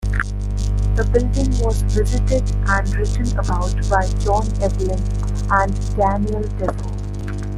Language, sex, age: English, female, 19-29